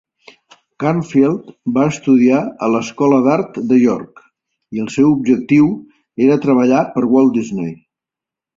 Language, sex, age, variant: Catalan, male, 60-69, Central